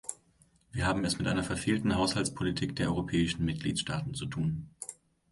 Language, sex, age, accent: German, male, 19-29, Deutschland Deutsch